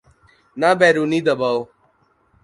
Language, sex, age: Urdu, male, 19-29